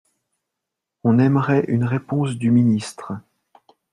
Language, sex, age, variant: French, male, 40-49, Français de métropole